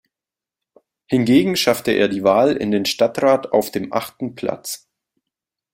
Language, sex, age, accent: German, male, 19-29, Deutschland Deutsch